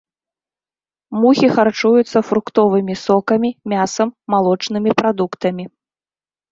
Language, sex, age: Belarusian, female, 30-39